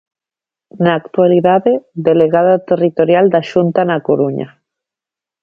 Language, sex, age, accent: Galician, female, 30-39, Normativo (estándar)